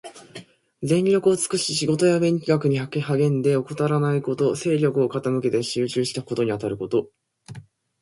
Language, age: Japanese, 19-29